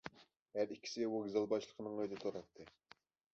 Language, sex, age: Uyghur, male, 19-29